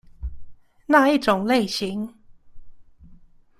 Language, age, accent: Chinese, 19-29, 出生地：桃園市